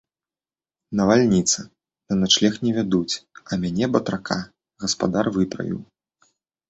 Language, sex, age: Belarusian, male, 30-39